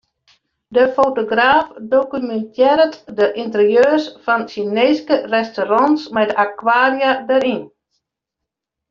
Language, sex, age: Western Frisian, female, 60-69